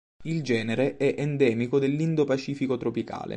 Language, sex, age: Italian, male, 19-29